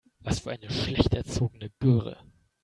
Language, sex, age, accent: German, male, 19-29, Deutschland Deutsch